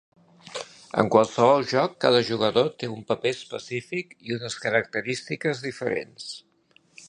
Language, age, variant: Catalan, 60-69, Central